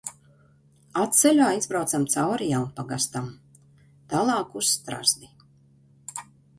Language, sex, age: Latvian, female, 40-49